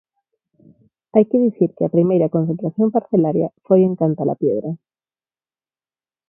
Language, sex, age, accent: Galician, female, 30-39, Neofalante